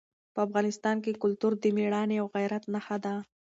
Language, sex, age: Pashto, female, 19-29